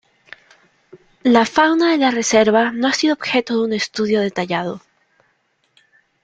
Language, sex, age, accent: Spanish, female, 19-29, Andino-Pacífico: Colombia, Perú, Ecuador, oeste de Bolivia y Venezuela andina